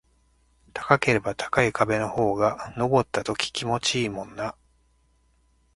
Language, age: Japanese, 50-59